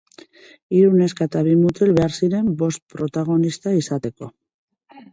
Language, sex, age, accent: Basque, female, 40-49, Mendebalekoa (Araba, Bizkaia, Gipuzkoako mendebaleko herri batzuk)